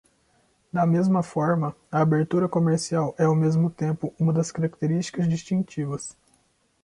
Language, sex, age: Portuguese, male, 19-29